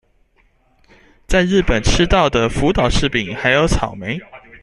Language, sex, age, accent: Chinese, male, 19-29, 出生地：新北市